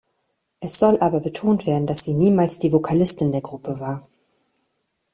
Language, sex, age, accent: German, female, 30-39, Deutschland Deutsch